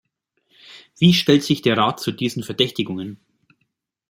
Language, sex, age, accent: German, male, 30-39, Deutschland Deutsch